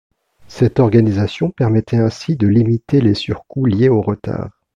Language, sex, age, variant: French, male, 40-49, Français de métropole